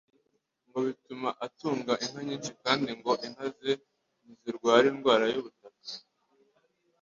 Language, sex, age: Kinyarwanda, male, under 19